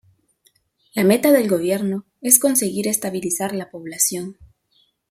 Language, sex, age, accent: Spanish, female, 19-29, América central